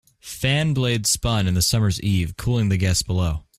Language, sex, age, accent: English, male, under 19, United States English